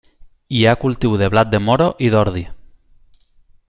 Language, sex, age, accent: Catalan, male, 19-29, valencià